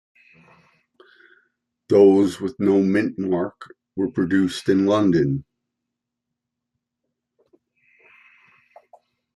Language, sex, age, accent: English, male, 50-59, United States English